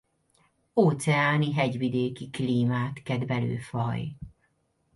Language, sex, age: Hungarian, female, 40-49